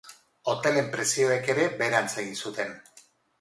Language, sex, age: Basque, female, 50-59